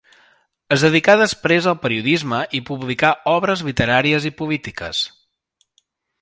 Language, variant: Catalan, Central